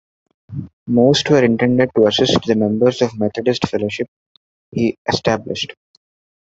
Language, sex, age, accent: English, male, 19-29, India and South Asia (India, Pakistan, Sri Lanka)